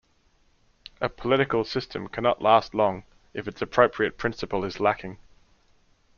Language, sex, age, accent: English, male, 40-49, Australian English